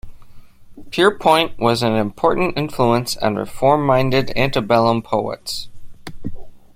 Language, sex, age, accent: English, male, 40-49, United States English